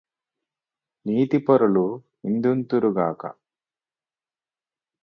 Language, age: Telugu, 50-59